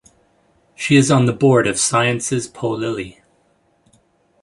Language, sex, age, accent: English, male, 40-49, Canadian English